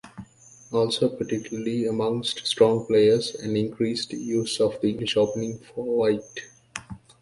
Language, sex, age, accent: English, male, 19-29, United States English